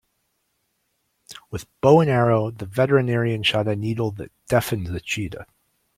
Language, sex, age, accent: English, male, 40-49, United States English